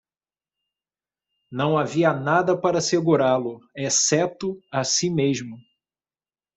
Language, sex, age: Portuguese, male, 40-49